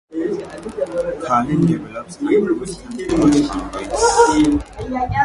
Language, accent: English, Nigerian English